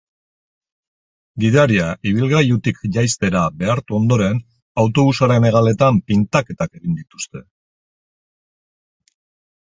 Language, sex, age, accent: Basque, male, 50-59, Mendebalekoa (Araba, Bizkaia, Gipuzkoako mendebaleko herri batzuk)